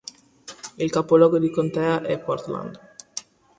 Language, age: Italian, 40-49